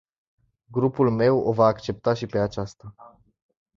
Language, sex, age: Romanian, male, 19-29